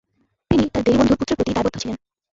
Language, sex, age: Bengali, female, 19-29